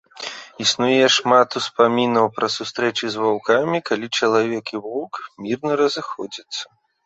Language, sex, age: Belarusian, male, 30-39